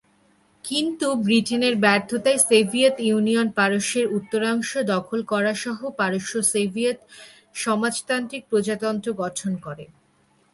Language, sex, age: Bengali, female, 19-29